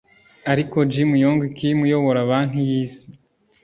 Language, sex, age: Kinyarwanda, male, 19-29